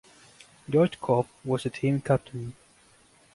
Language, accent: English, England English